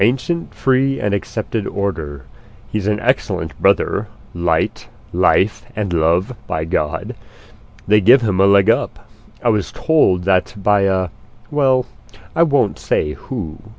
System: none